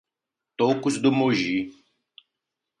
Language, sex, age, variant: Portuguese, male, 30-39, Portuguese (Brasil)